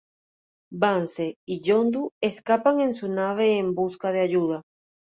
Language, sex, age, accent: Spanish, female, 30-39, Caribe: Cuba, Venezuela, Puerto Rico, República Dominicana, Panamá, Colombia caribeña, México caribeño, Costa del golfo de México